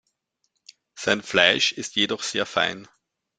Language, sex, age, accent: German, male, 40-49, Österreichisches Deutsch